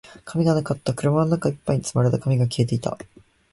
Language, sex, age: Japanese, male, 19-29